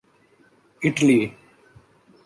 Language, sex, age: Urdu, male, 19-29